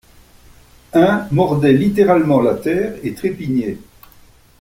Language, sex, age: French, male, 70-79